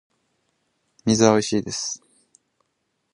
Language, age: Japanese, 19-29